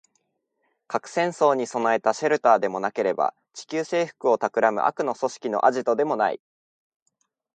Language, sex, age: Japanese, male, 19-29